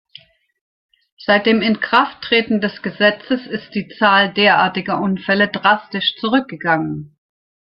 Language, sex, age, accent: German, female, 60-69, Deutschland Deutsch